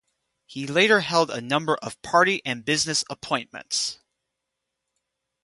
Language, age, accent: English, 19-29, United States English